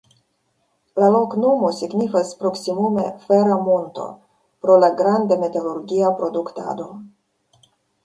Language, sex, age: Esperanto, female, 30-39